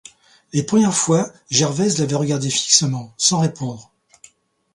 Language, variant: French, Français de métropole